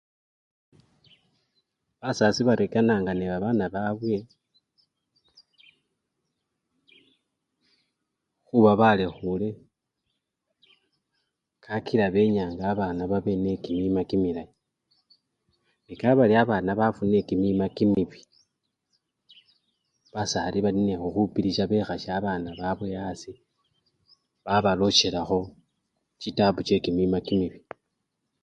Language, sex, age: Luyia, male, 19-29